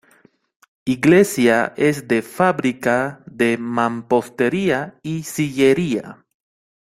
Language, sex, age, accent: Spanish, male, 19-29, Rioplatense: Argentina, Uruguay, este de Bolivia, Paraguay